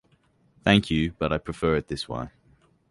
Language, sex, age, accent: English, male, under 19, Australian English; England English